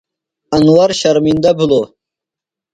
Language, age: Phalura, under 19